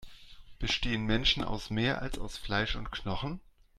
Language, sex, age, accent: German, male, 40-49, Deutschland Deutsch